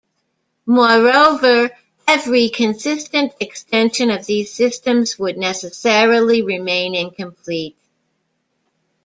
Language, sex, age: English, female, 60-69